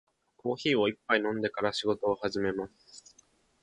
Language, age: Japanese, under 19